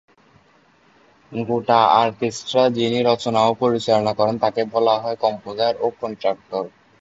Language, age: Bengali, 19-29